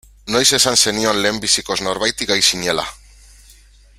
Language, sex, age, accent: Basque, male, 30-39, Mendebalekoa (Araba, Bizkaia, Gipuzkoako mendebaleko herri batzuk)